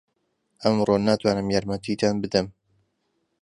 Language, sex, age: Central Kurdish, male, 30-39